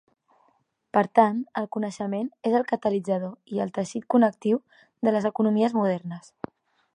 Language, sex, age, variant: Catalan, female, 19-29, Central